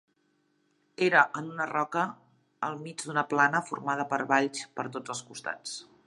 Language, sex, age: Catalan, female, 40-49